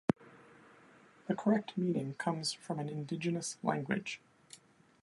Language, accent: English, United States English